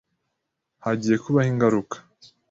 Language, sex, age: Kinyarwanda, male, 19-29